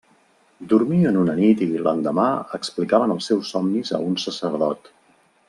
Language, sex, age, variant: Catalan, male, 50-59, Central